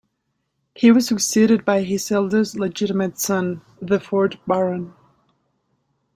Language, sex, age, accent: English, female, 19-29, United States English